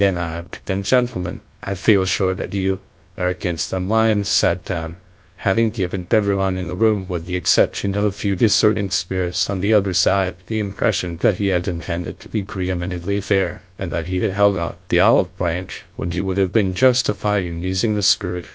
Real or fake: fake